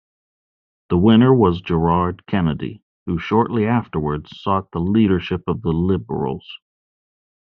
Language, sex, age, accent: English, male, 40-49, United States English